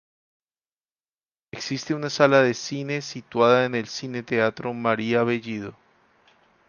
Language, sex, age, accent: Spanish, male, 30-39, Andino-Pacífico: Colombia, Perú, Ecuador, oeste de Bolivia y Venezuela andina